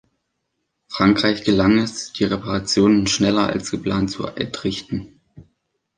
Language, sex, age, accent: German, male, under 19, Deutschland Deutsch